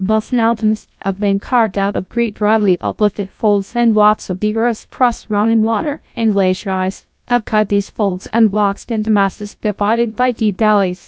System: TTS, GlowTTS